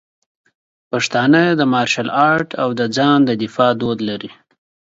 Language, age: Pashto, 30-39